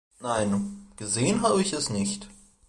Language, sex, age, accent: German, male, 19-29, Deutschland Deutsch